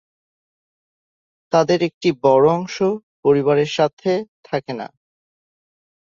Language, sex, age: Bengali, male, 19-29